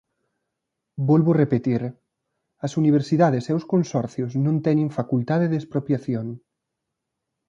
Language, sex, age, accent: Galician, male, 19-29, Atlántico (seseo e gheada)